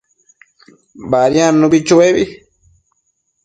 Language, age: Matsés, under 19